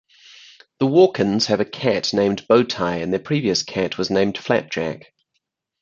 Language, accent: English, England English; New Zealand English